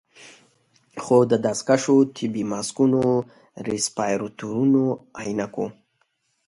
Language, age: Pashto, 19-29